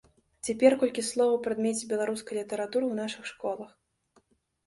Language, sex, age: Belarusian, female, 19-29